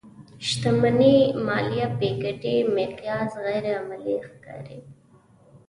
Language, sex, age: Pashto, female, 19-29